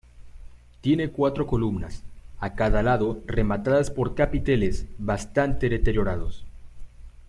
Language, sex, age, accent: Spanish, male, 19-29, México